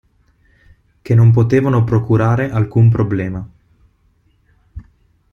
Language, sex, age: Italian, male, 19-29